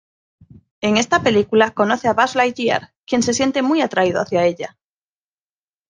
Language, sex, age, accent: Spanish, female, 40-49, España: Norte peninsular (Asturias, Castilla y León, Cantabria, País Vasco, Navarra, Aragón, La Rioja, Guadalajara, Cuenca)